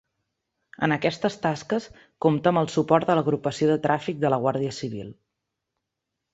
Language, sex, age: Catalan, female, 30-39